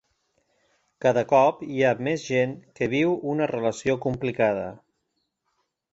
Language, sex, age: Catalan, male, 30-39